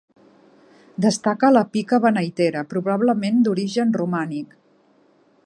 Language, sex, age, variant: Catalan, female, 40-49, Central